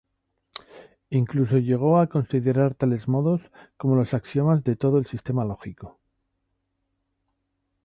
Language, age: Spanish, 60-69